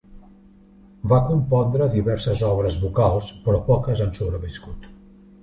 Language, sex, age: Catalan, male, 60-69